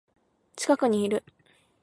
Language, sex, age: Japanese, female, 19-29